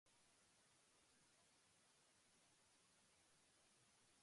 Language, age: Spanish, under 19